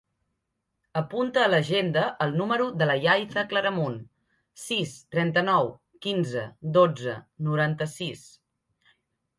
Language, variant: Catalan, Septentrional